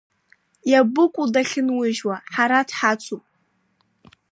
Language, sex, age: Abkhazian, female, under 19